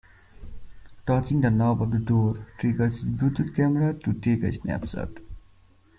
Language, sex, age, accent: English, male, 19-29, United States English